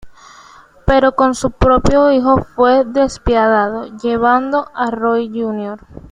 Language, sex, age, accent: Spanish, female, under 19, Caribe: Cuba, Venezuela, Puerto Rico, República Dominicana, Panamá, Colombia caribeña, México caribeño, Costa del golfo de México